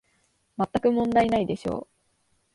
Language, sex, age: Japanese, female, 19-29